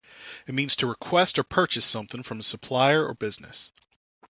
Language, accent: English, United States English